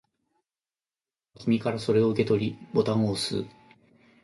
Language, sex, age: Japanese, male, 50-59